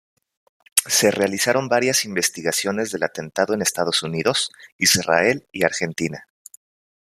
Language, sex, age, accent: Spanish, male, 19-29, México